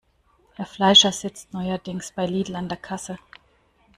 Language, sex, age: German, female, 40-49